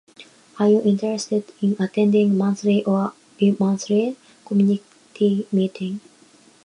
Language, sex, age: English, female, 19-29